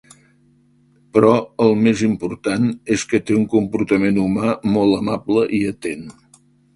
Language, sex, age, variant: Catalan, male, 70-79, Central